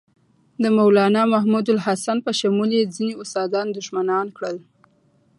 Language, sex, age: Pashto, female, 19-29